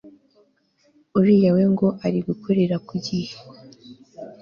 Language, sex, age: Kinyarwanda, female, 19-29